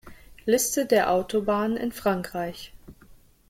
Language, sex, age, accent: German, female, 19-29, Deutschland Deutsch